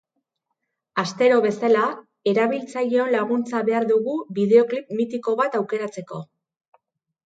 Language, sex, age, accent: Basque, female, 40-49, Erdialdekoa edo Nafarra (Gipuzkoa, Nafarroa)